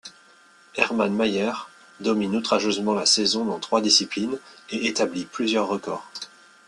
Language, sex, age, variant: French, male, 30-39, Français de métropole